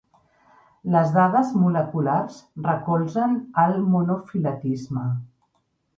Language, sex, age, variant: Catalan, female, 50-59, Central